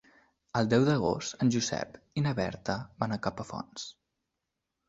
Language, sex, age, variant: Catalan, male, under 19, Nord-Occidental